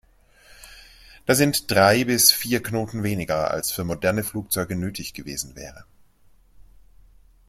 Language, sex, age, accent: German, male, 30-39, Deutschland Deutsch